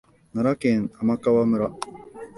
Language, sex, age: Japanese, male, 19-29